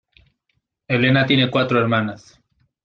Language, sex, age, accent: Spanish, male, 19-29, Andino-Pacífico: Colombia, Perú, Ecuador, oeste de Bolivia y Venezuela andina